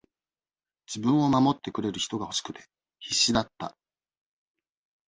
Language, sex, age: Japanese, male, 40-49